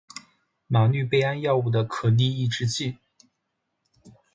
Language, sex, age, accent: Chinese, male, under 19, 出生地：湖北省